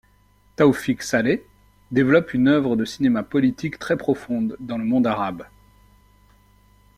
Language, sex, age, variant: French, male, 40-49, Français de métropole